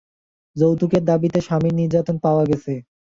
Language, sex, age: Bengali, male, 19-29